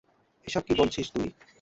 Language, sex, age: Bengali, male, 19-29